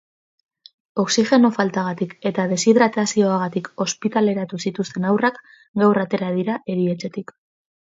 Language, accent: Basque, Mendebalekoa (Araba, Bizkaia, Gipuzkoako mendebaleko herri batzuk)